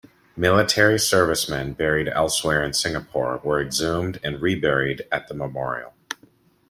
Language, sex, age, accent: English, male, 40-49, United States English